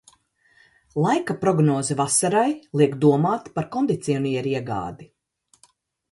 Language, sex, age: Latvian, female, 50-59